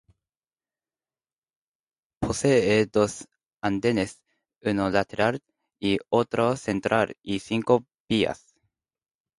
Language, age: Spanish, 19-29